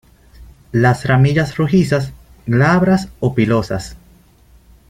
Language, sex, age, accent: Spanish, male, 19-29, Caribe: Cuba, Venezuela, Puerto Rico, República Dominicana, Panamá, Colombia caribeña, México caribeño, Costa del golfo de México